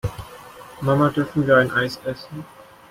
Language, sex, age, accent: German, male, 19-29, Schweizerdeutsch